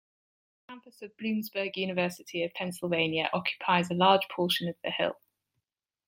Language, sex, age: English, female, 30-39